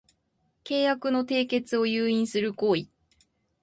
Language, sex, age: Japanese, female, 19-29